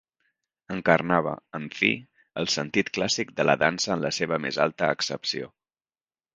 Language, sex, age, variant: Catalan, male, 30-39, Central